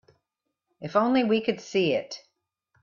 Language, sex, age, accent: English, female, 50-59, United States English